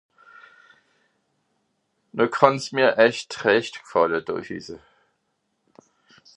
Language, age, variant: Swiss German, 50-59, Nordniederàlemmànisch (Rishoffe, Zàwere, Bùsswìller, Hawenau, Brüemt, Stroossbùri, Molse, Dàmbàch, Schlettstàtt, Pfàlzbùri usw.)